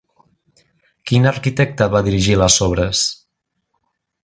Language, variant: Catalan, Central